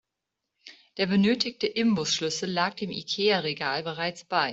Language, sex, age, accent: German, female, 30-39, Deutschland Deutsch